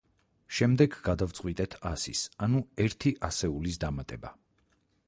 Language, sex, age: Georgian, male, 40-49